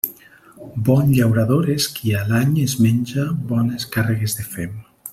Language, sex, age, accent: Catalan, male, 40-49, valencià